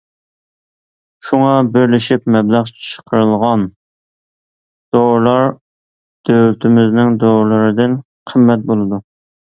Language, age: Uyghur, 30-39